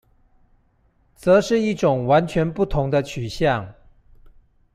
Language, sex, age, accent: Chinese, male, 40-49, 出生地：臺北市